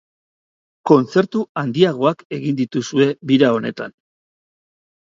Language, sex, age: Basque, male, 40-49